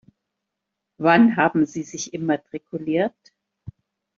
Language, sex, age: German, female, 60-69